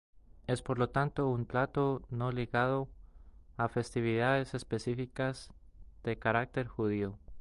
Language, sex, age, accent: Spanish, male, 19-29, Andino-Pacífico: Colombia, Perú, Ecuador, oeste de Bolivia y Venezuela andina